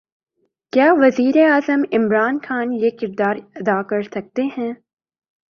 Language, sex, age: Urdu, male, 19-29